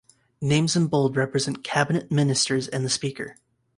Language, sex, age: English, male, 19-29